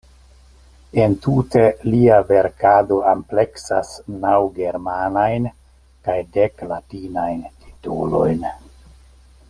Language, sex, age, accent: Esperanto, male, 50-59, Internacia